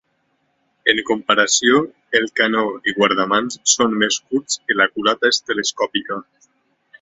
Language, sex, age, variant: Catalan, male, 19-29, Nord-Occidental